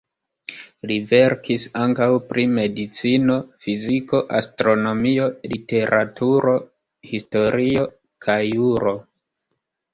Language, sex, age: Esperanto, male, 19-29